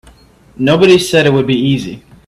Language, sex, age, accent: English, male, 19-29, United States English